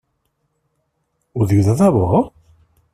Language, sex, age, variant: Catalan, male, 50-59, Nord-Occidental